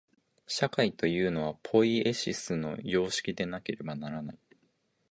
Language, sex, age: Japanese, male, 19-29